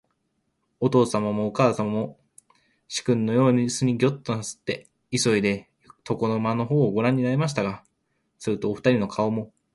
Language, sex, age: Japanese, male, 19-29